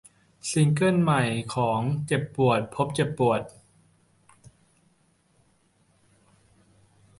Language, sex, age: Thai, male, 19-29